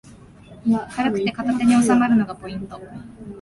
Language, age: Japanese, 19-29